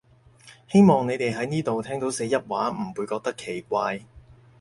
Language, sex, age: Cantonese, male, 30-39